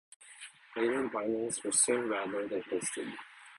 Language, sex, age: English, male, 19-29